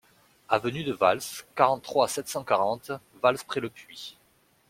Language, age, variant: French, 30-39, Français de métropole